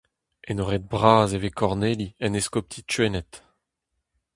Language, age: Breton, 30-39